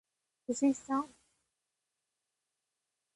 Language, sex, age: Japanese, female, 19-29